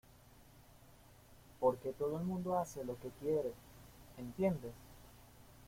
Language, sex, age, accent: Spanish, male, 30-39, Caribe: Cuba, Venezuela, Puerto Rico, República Dominicana, Panamá, Colombia caribeña, México caribeño, Costa del golfo de México